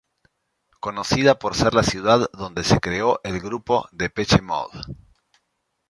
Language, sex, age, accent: Spanish, male, 40-49, Rioplatense: Argentina, Uruguay, este de Bolivia, Paraguay